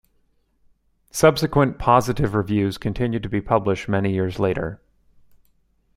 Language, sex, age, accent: English, male, 40-49, Canadian English